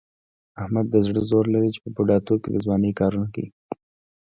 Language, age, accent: Pashto, 19-29, معیاري پښتو